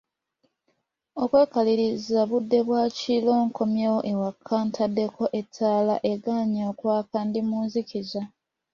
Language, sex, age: Ganda, female, 19-29